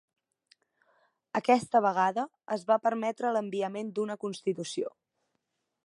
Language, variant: Catalan, Central